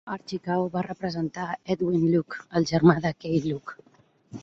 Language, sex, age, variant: Catalan, female, 30-39, Central